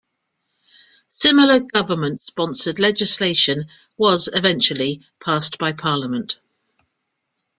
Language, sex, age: English, female, 50-59